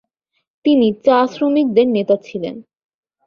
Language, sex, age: Bengali, female, 19-29